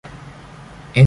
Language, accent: Spanish, América central